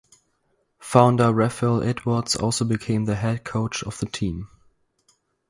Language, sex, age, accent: English, male, under 19, German English